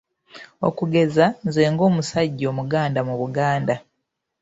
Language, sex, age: Ganda, female, 30-39